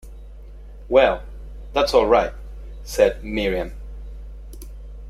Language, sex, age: English, male, 50-59